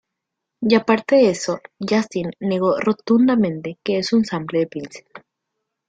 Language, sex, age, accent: Spanish, female, 19-29, Rioplatense: Argentina, Uruguay, este de Bolivia, Paraguay